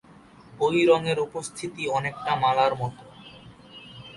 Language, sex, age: Bengali, male, 19-29